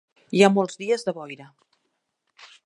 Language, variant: Catalan, Central